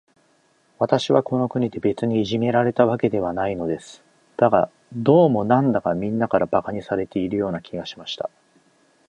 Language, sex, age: Japanese, male, 40-49